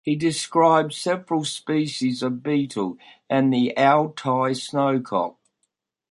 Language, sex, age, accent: English, male, 70-79, Australian English